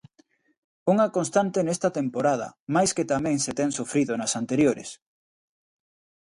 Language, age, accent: Galician, 19-29, Normativo (estándar)